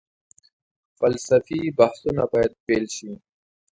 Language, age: Pashto, 19-29